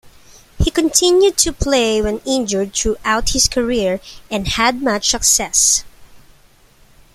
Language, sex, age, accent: English, female, 19-29, Filipino